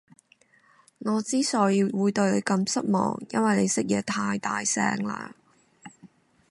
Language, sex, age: Cantonese, female, 19-29